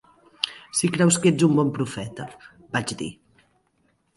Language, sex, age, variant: Catalan, female, 40-49, Central